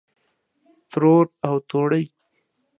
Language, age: Pashto, 30-39